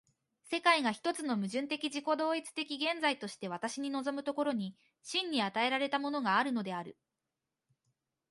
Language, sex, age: Japanese, female, 19-29